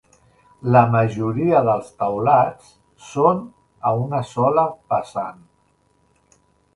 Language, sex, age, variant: Catalan, male, 50-59, Central